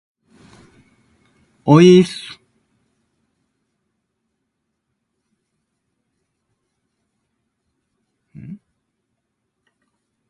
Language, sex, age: Japanese, male, 60-69